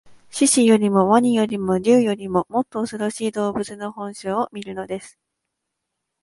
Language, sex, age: Japanese, female, 19-29